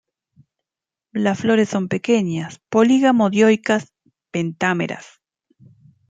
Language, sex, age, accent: Spanish, female, 40-49, Rioplatense: Argentina, Uruguay, este de Bolivia, Paraguay